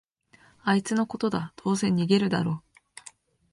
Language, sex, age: Japanese, female, 19-29